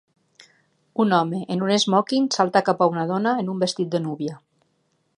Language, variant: Catalan, Nord-Occidental